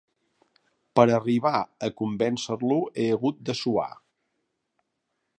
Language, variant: Catalan, Central